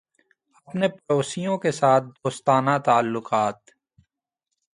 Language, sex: Urdu, male